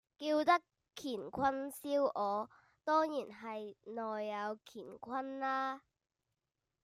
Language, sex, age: Cantonese, male, under 19